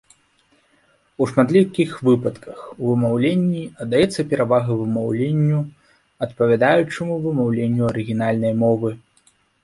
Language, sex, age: Belarusian, male, 19-29